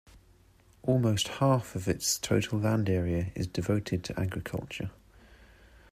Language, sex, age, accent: English, male, 30-39, England English